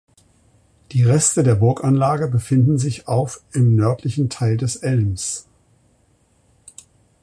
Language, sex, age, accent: German, male, 60-69, Deutschland Deutsch